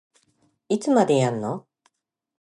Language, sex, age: Japanese, female, 50-59